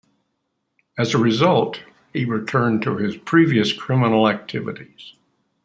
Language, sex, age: English, male, 80-89